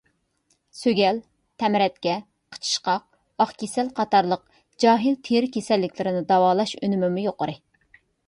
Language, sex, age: Uyghur, female, 30-39